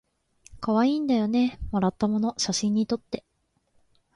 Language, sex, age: Japanese, female, 19-29